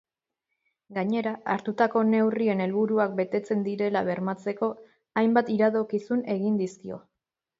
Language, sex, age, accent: Basque, female, 30-39, Erdialdekoa edo Nafarra (Gipuzkoa, Nafarroa)